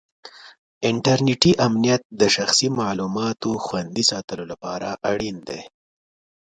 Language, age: Pashto, 30-39